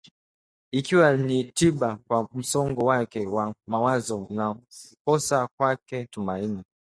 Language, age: Swahili, 19-29